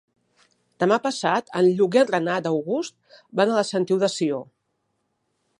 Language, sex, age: Catalan, female, 40-49